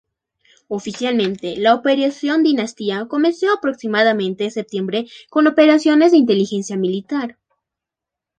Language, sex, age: Spanish, female, 19-29